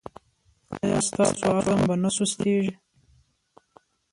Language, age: Pashto, 19-29